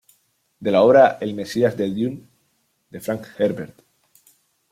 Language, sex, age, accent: Spanish, male, 19-29, España: Sur peninsular (Andalucia, Extremadura, Murcia)